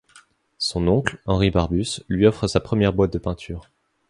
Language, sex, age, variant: French, male, 19-29, Français de métropole